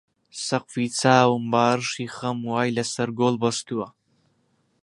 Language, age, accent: Central Kurdish, under 19, سۆرانی